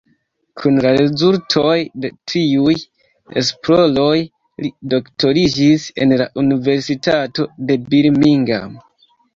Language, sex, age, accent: Esperanto, male, 19-29, Internacia